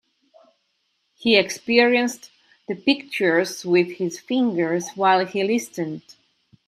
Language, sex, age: English, female, 30-39